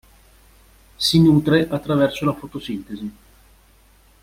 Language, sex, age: Italian, male, 40-49